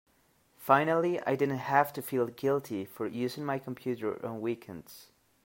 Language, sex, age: English, male, 30-39